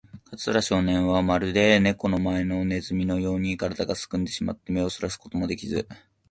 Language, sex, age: Japanese, male, 19-29